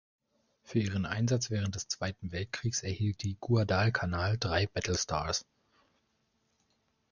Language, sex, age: German, male, 19-29